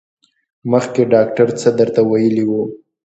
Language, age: Pashto, 19-29